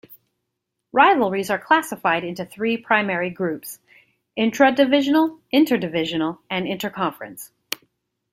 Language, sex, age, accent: English, female, 40-49, United States English